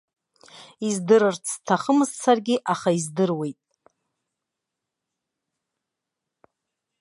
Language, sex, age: Abkhazian, female, 40-49